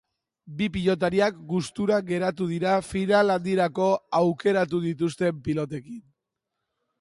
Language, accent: Basque, Mendebalekoa (Araba, Bizkaia, Gipuzkoako mendebaleko herri batzuk)